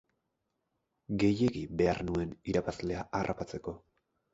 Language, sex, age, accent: Basque, male, 19-29, Erdialdekoa edo Nafarra (Gipuzkoa, Nafarroa)